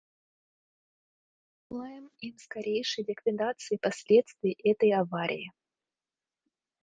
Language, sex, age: Russian, female, 19-29